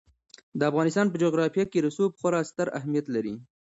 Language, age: Pashto, 19-29